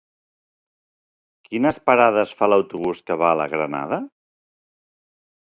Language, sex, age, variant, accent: Catalan, male, 40-49, Central, central